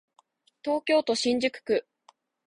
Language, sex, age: Japanese, female, 19-29